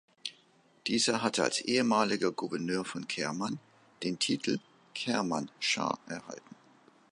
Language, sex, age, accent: German, male, 50-59, Deutschland Deutsch